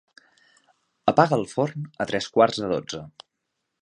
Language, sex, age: Catalan, male, 19-29